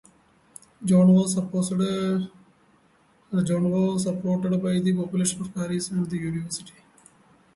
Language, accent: English, United States English